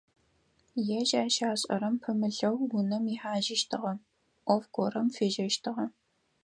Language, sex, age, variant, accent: Adyghe, female, 19-29, Адыгабзэ (Кирил, пстэумэ зэдыряе), Бжъэдыгъу (Bjeduğ)